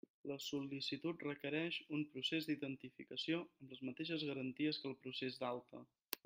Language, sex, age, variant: Catalan, male, 19-29, Central